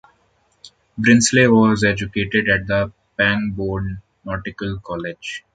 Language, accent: English, India and South Asia (India, Pakistan, Sri Lanka)